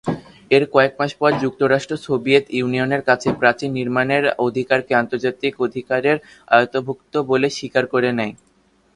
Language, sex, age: Bengali, male, under 19